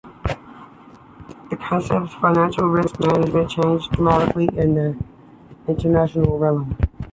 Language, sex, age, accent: English, female, 30-39, United States English